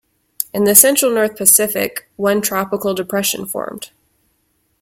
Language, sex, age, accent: English, female, 19-29, United States English